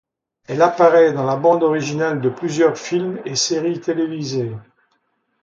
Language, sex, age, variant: French, male, 70-79, Français de métropole